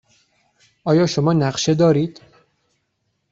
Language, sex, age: Persian, male, 19-29